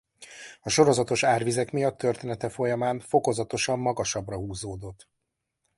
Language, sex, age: Hungarian, male, 50-59